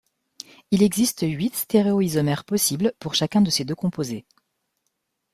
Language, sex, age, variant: French, female, 40-49, Français de métropole